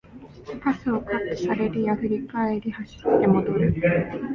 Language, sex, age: Japanese, female, 19-29